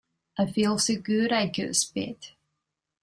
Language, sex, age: English, female, 19-29